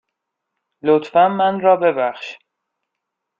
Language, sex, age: Persian, male, 30-39